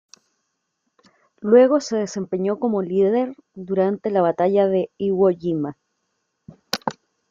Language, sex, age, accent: Spanish, female, 30-39, Chileno: Chile, Cuyo